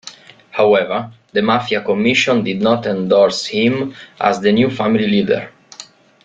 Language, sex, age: English, male, 19-29